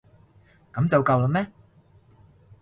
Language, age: Cantonese, 40-49